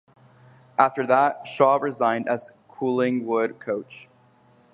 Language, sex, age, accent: English, male, 19-29, United States English